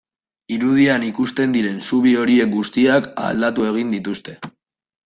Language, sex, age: Basque, male, 19-29